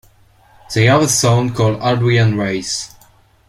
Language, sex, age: English, male, under 19